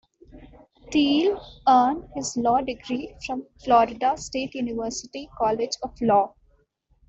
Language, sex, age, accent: English, female, 19-29, India and South Asia (India, Pakistan, Sri Lanka)